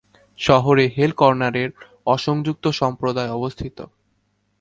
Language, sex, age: Bengali, male, 19-29